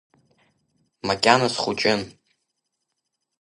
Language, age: Abkhazian, under 19